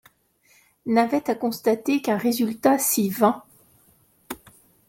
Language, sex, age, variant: French, male, 40-49, Français de métropole